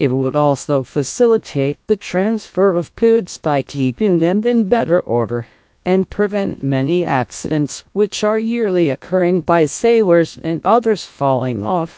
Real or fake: fake